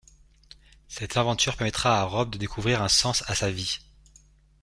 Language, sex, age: French, male, 30-39